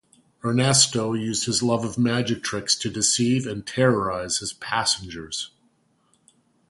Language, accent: English, Canadian English